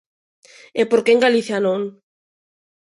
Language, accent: Galician, Neofalante